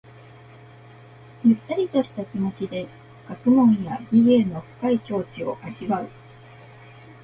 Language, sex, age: Japanese, female, 19-29